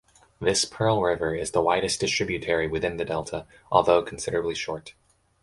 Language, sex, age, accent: English, male, 19-29, United States English